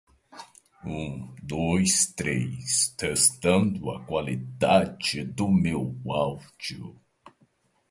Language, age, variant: Portuguese, 19-29, Portuguese (Brasil)